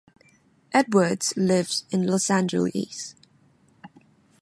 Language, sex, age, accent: English, female, 19-29, England English